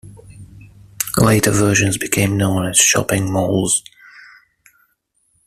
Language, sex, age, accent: English, male, 30-39, England English